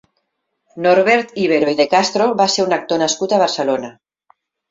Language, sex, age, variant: Catalan, female, 50-59, Central